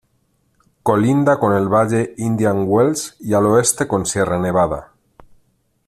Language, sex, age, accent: Spanish, male, 40-49, España: Centro-Sur peninsular (Madrid, Toledo, Castilla-La Mancha)